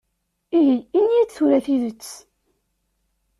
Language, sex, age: Kabyle, female, 19-29